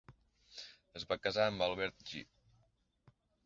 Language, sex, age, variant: Catalan, male, 30-39, Central